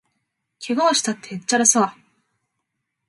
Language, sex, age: Japanese, female, 19-29